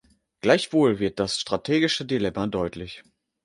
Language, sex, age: German, male, 19-29